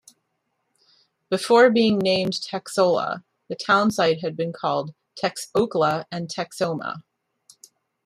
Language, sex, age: English, female, 40-49